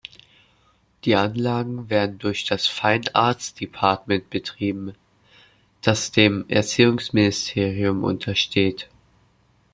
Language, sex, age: German, male, under 19